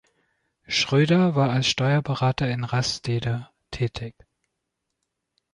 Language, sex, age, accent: German, male, 40-49, Deutschland Deutsch